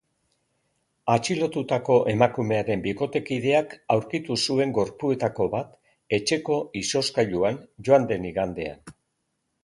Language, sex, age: Basque, male, 60-69